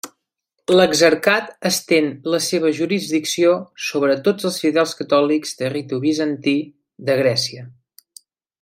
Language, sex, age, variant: Catalan, male, 19-29, Central